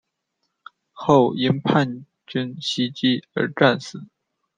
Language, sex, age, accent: Chinese, male, 19-29, 出生地：河北省